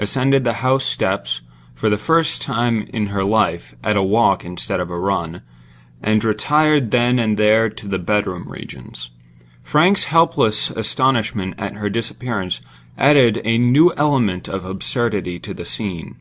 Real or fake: real